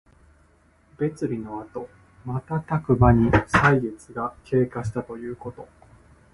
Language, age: Japanese, 30-39